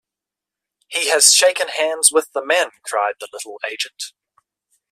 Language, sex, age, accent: English, male, 19-29, Australian English